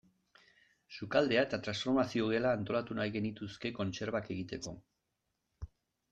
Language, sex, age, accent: Basque, male, 60-69, Erdialdekoa edo Nafarra (Gipuzkoa, Nafarroa)